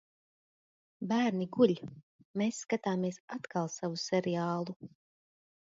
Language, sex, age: Latvian, female, 40-49